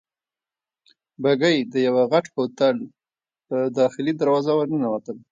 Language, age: Pashto, 30-39